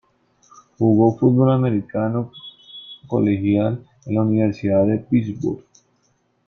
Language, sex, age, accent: Spanish, male, 19-29, Andino-Pacífico: Colombia, Perú, Ecuador, oeste de Bolivia y Venezuela andina